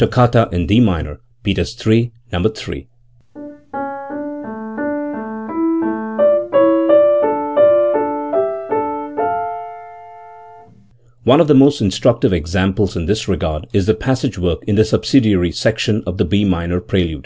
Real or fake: real